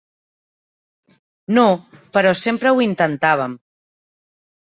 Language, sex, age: Catalan, female, 30-39